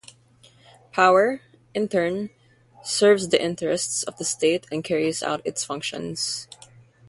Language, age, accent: English, 19-29, United States English; Filipino